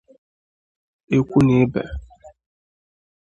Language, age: Igbo, 30-39